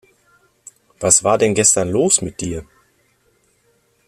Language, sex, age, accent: German, male, 40-49, Deutschland Deutsch